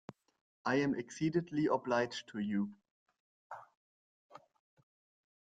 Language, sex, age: English, male, under 19